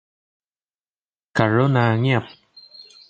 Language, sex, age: Thai, male, 19-29